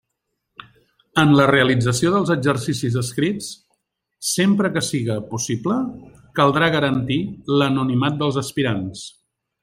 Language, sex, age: Catalan, male, 50-59